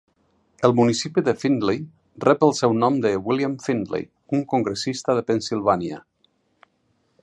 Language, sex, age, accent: Catalan, male, 50-59, valencià